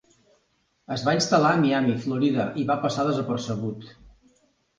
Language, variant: Catalan, Central